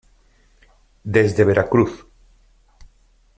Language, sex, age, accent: Spanish, male, 50-59, España: Norte peninsular (Asturias, Castilla y León, Cantabria, País Vasco, Navarra, Aragón, La Rioja, Guadalajara, Cuenca)